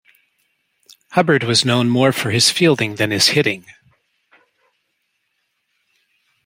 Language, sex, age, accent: English, male, 60-69, United States English